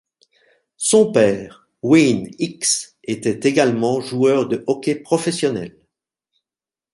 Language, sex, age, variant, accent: French, male, 60-69, Français d'Europe, Français de Belgique